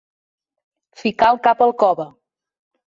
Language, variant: Catalan, Central